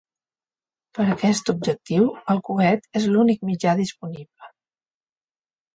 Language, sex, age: Catalan, female, 60-69